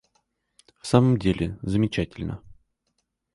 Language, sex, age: Russian, male, 30-39